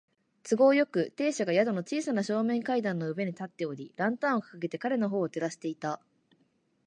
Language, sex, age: Japanese, female, 19-29